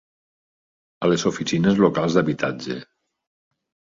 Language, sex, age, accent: Catalan, male, 40-49, valencià